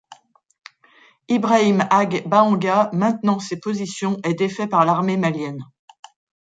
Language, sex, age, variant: French, female, 40-49, Français de métropole